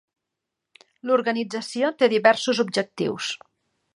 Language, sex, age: Catalan, female, 50-59